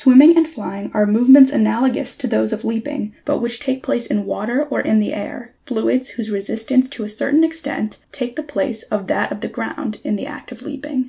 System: none